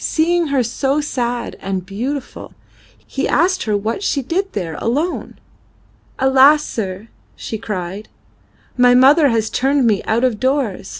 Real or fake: real